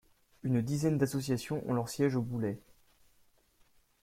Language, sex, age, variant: French, male, 19-29, Français de métropole